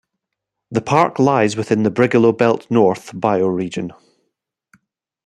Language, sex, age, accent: English, male, 40-49, Scottish English